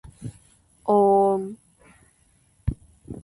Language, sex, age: Japanese, female, 19-29